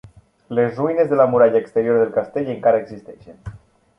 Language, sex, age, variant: Catalan, male, 19-29, Nord-Occidental